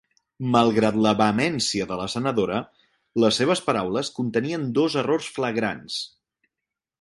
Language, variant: Catalan, Central